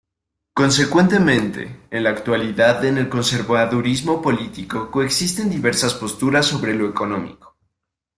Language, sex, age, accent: Spanish, male, 19-29, México